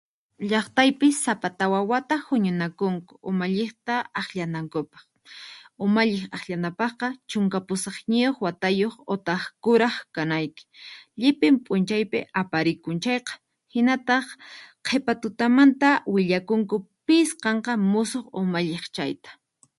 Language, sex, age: Puno Quechua, female, 19-29